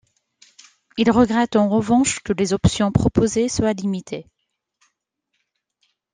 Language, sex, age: French, female, 19-29